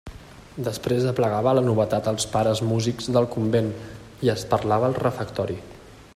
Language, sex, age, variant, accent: Catalan, male, 40-49, Central, central